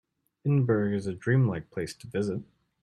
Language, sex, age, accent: English, male, 30-39, United States English